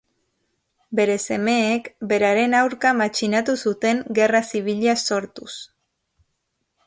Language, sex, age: Basque, female, 40-49